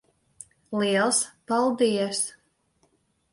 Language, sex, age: Latvian, female, 19-29